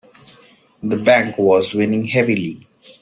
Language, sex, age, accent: English, male, 19-29, India and South Asia (India, Pakistan, Sri Lanka)